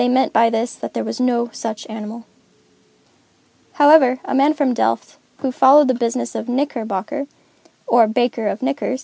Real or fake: real